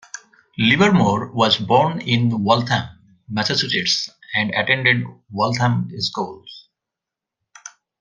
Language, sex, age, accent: English, male, 50-59, India and South Asia (India, Pakistan, Sri Lanka)